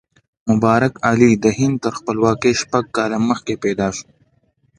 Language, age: Pashto, 19-29